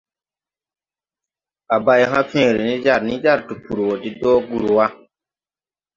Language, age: Tupuri, 19-29